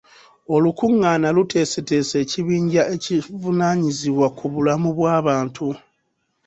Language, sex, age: Ganda, male, 30-39